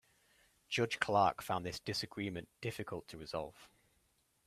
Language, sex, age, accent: English, male, 19-29, England English